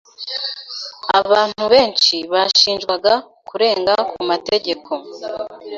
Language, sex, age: Kinyarwanda, female, 19-29